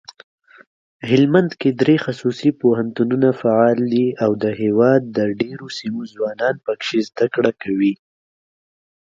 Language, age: Pashto, 19-29